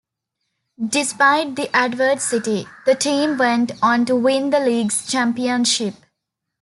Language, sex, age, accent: English, female, 19-29, India and South Asia (India, Pakistan, Sri Lanka)